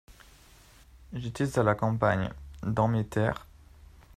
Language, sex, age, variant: French, male, 19-29, Français de métropole